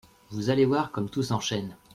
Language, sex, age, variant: French, male, 40-49, Français de métropole